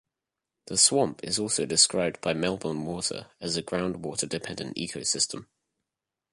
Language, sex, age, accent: English, male, 19-29, England English